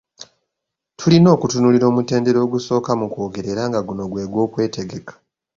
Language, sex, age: Ganda, male, 19-29